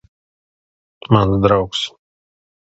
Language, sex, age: Latvian, male, 30-39